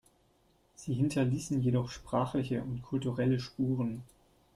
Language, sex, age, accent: German, male, 19-29, Deutschland Deutsch